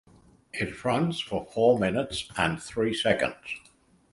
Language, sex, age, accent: English, male, 70-79, England English